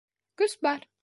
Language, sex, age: Bashkir, female, under 19